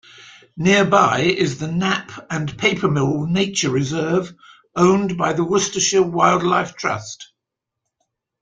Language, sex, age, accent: English, male, 70-79, England English